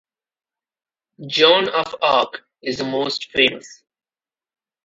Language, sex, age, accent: English, male, under 19, India and South Asia (India, Pakistan, Sri Lanka)